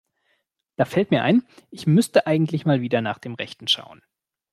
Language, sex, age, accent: German, male, 19-29, Deutschland Deutsch